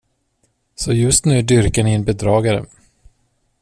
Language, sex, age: Swedish, male, 30-39